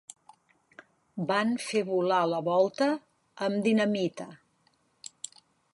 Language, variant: Catalan, Central